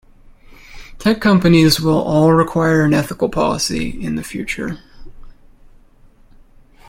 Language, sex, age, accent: English, male, 19-29, United States English